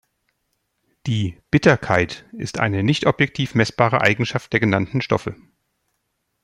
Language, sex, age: German, male, 40-49